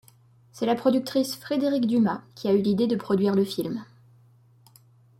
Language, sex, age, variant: French, female, 19-29, Français de métropole